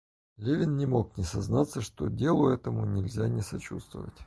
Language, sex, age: Russian, male, 30-39